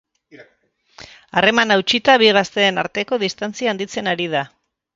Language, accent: Basque, Mendebalekoa (Araba, Bizkaia, Gipuzkoako mendebaleko herri batzuk)